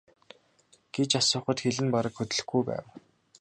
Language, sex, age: Mongolian, male, 19-29